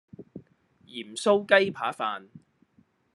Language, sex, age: Cantonese, male, 30-39